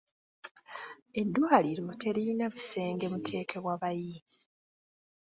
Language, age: Ganda, 30-39